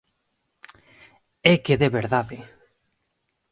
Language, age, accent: Galician, 19-29, Normativo (estándar)